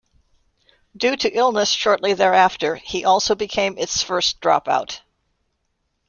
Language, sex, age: English, female, 70-79